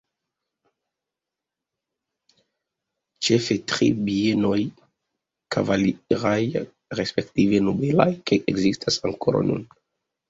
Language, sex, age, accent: Esperanto, male, 30-39, Internacia